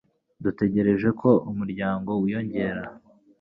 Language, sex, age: Kinyarwanda, male, 19-29